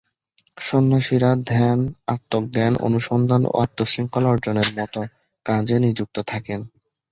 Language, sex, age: Bengali, male, 19-29